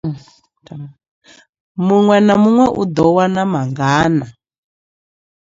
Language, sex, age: Venda, female, 40-49